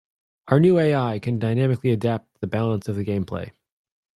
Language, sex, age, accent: English, male, 30-39, United States English